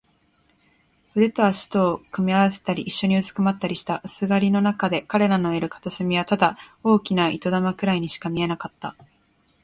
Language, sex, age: Japanese, female, 19-29